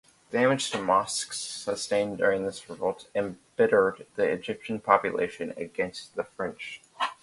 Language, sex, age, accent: English, male, under 19, United States English